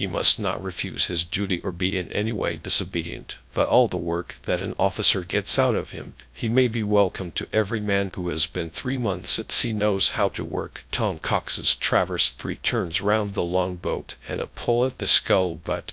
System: TTS, GradTTS